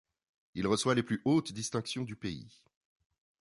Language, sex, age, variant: French, male, 40-49, Français de métropole